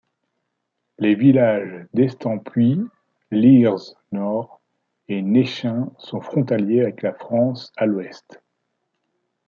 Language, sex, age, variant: French, male, 40-49, Français de métropole